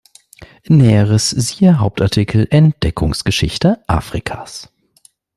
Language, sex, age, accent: German, male, 19-29, Deutschland Deutsch